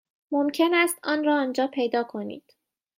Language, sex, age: Persian, female, 30-39